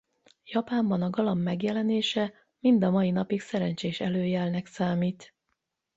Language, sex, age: Hungarian, female, 50-59